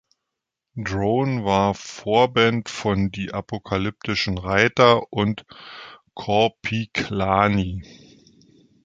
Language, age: German, 40-49